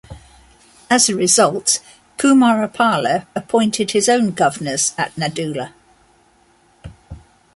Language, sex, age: English, female, 60-69